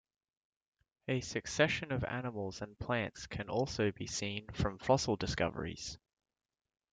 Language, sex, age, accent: English, male, 19-29, Australian English